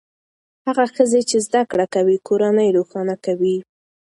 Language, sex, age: Pashto, female, 19-29